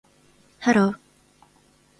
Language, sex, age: Japanese, female, 19-29